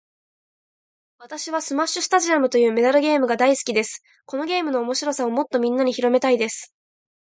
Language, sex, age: Japanese, female, 19-29